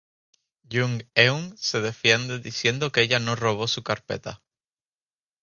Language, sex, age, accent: Spanish, male, 19-29, España: Islas Canarias